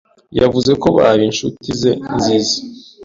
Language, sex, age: Kinyarwanda, male, 19-29